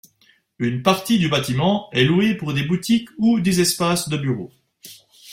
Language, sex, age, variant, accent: French, male, 30-39, Français d'Europe, Français de Suisse